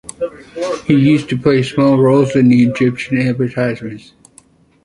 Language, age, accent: English, 50-59, United States English